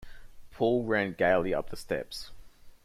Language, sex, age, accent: English, male, 19-29, Australian English